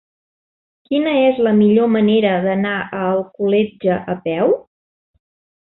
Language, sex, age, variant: Catalan, female, 40-49, Central